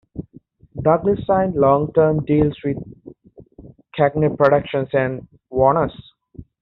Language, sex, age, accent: English, male, 19-29, England English